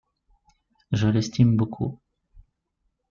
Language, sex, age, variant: French, male, 19-29, Français de métropole